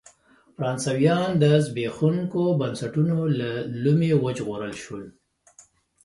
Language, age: Pashto, 30-39